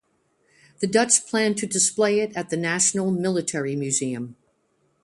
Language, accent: English, United States English